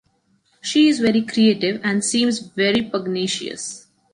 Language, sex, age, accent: English, female, 19-29, India and South Asia (India, Pakistan, Sri Lanka)